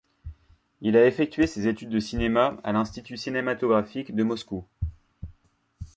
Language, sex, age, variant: French, male, 30-39, Français de métropole